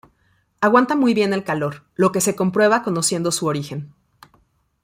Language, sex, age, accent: Spanish, female, 40-49, México